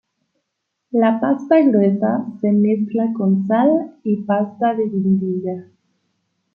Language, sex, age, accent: Spanish, female, 19-29, México